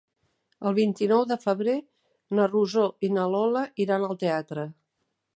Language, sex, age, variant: Catalan, female, 50-59, Central